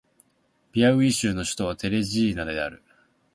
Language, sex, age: Japanese, male, 19-29